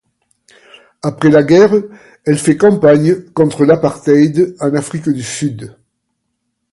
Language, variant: French, Français de métropole